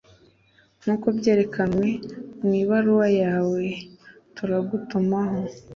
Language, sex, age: Kinyarwanda, female, 19-29